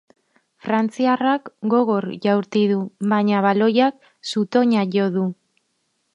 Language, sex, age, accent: Basque, female, 19-29, Mendebalekoa (Araba, Bizkaia, Gipuzkoako mendebaleko herri batzuk)